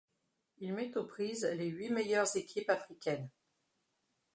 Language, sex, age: French, female, 50-59